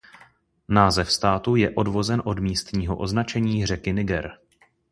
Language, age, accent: Czech, 19-29, pražský